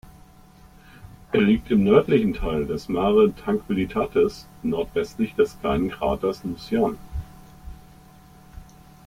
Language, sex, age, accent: German, male, 50-59, Deutschland Deutsch